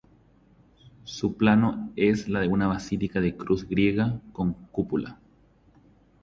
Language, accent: Spanish, Rioplatense: Argentina, Uruguay, este de Bolivia, Paraguay